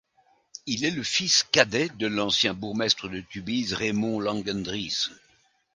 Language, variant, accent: French, Français d'Europe, Français de Belgique